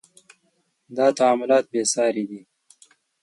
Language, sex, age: Pashto, male, 19-29